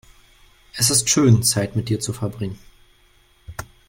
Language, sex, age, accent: German, male, 19-29, Deutschland Deutsch